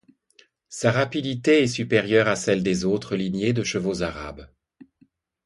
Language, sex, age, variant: French, male, 50-59, Français de métropole